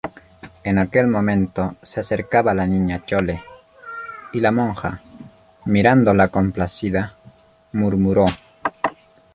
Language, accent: Spanish, Andino-Pacífico: Colombia, Perú, Ecuador, oeste de Bolivia y Venezuela andina